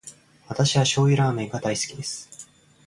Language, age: Japanese, 19-29